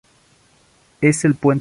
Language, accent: Spanish, América central